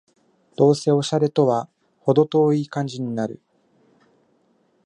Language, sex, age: Japanese, male, 19-29